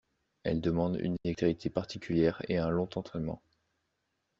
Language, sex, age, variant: French, male, 19-29, Français de métropole